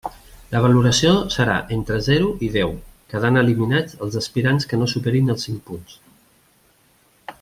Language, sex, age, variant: Catalan, male, 50-59, Central